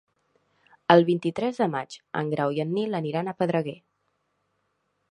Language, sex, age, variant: Catalan, female, 19-29, Central